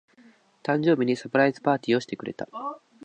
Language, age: Japanese, 19-29